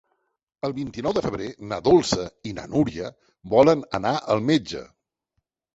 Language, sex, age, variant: Catalan, male, 60-69, Central